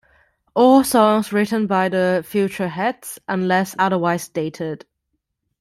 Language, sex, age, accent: English, female, 19-29, Hong Kong English